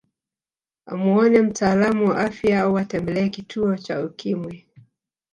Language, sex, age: Swahili, female, 50-59